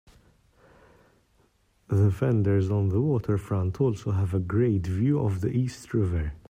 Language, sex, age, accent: English, male, 30-39, England English